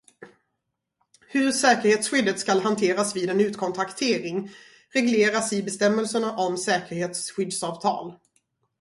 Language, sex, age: Swedish, female, 40-49